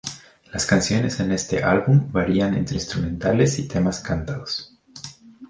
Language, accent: Spanish, México